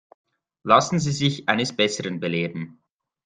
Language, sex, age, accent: German, male, 19-29, Schweizerdeutsch